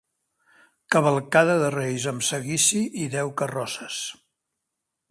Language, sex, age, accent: Catalan, male, 60-69, Barceloní